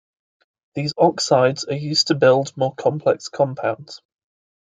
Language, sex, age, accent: English, male, 19-29, England English